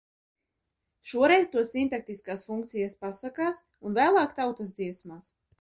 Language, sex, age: Latvian, female, 19-29